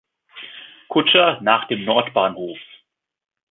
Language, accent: German, Deutschland Deutsch